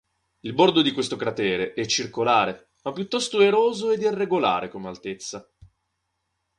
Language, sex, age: Italian, male, 19-29